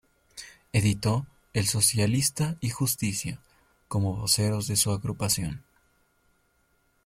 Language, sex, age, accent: Spanish, male, 19-29, Andino-Pacífico: Colombia, Perú, Ecuador, oeste de Bolivia y Venezuela andina